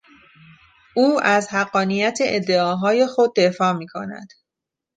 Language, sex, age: Persian, female, 30-39